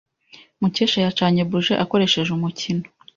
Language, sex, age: Kinyarwanda, female, 19-29